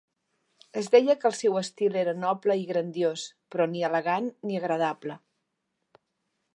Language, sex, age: Catalan, female, 50-59